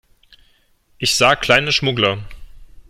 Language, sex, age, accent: German, male, 19-29, Deutschland Deutsch